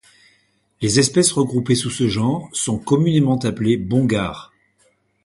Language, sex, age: French, male, 60-69